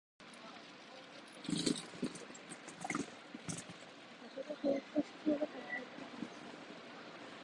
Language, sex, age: Japanese, female, 19-29